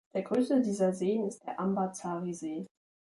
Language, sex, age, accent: German, male, under 19, Deutschland Deutsch